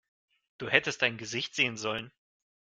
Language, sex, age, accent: German, male, 19-29, Russisch Deutsch